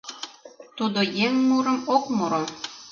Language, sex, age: Mari, female, 40-49